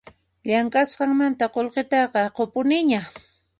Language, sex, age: Puno Quechua, female, 40-49